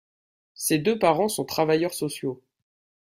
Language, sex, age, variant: French, male, 19-29, Français de métropole